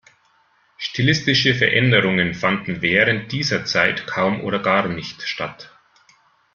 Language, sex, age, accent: German, male, 40-49, Deutschland Deutsch